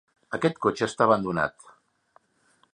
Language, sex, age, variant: Catalan, male, 50-59, Central